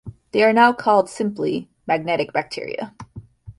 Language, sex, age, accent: English, female, 19-29, United States English